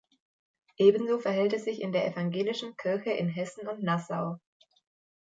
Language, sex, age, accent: German, female, 19-29, Deutschland Deutsch